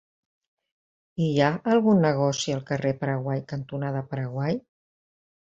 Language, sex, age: Catalan, female, 60-69